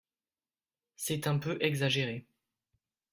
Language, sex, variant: French, male, Français de métropole